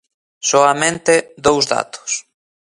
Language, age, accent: Galician, 30-39, Atlántico (seseo e gheada)